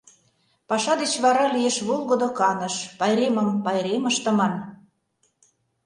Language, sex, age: Mari, female, 50-59